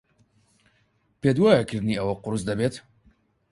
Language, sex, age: Central Kurdish, male, 19-29